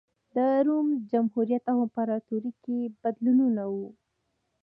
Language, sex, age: Pashto, female, under 19